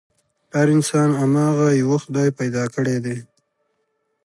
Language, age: Pashto, 30-39